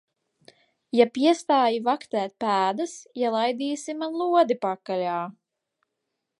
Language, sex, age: Latvian, female, 19-29